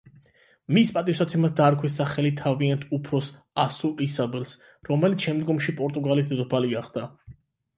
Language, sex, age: Georgian, male, 30-39